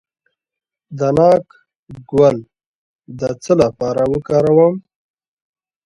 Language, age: Pashto, 19-29